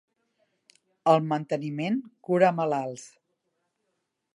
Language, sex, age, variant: Catalan, female, 50-59, Central